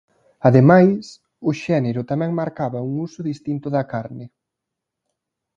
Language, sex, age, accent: Galician, male, 19-29, Atlántico (seseo e gheada)